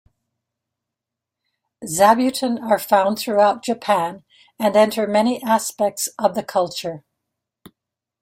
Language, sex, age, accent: English, female, 70-79, United States English